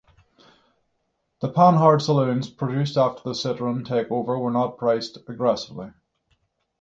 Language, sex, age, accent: English, male, 30-39, Northern Irish